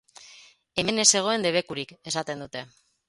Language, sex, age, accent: Basque, female, 30-39, Mendebalekoa (Araba, Bizkaia, Gipuzkoako mendebaleko herri batzuk)